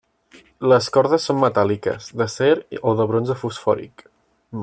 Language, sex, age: Catalan, male, 19-29